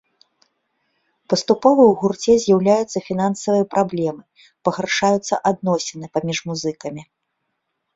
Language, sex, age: Belarusian, female, 30-39